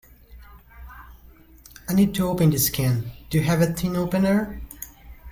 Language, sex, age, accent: English, male, 30-39, United States English